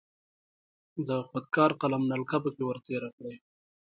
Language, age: Pashto, 30-39